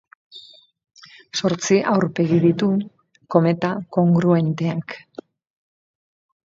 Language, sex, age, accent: Basque, female, 50-59, Mendebalekoa (Araba, Bizkaia, Gipuzkoako mendebaleko herri batzuk)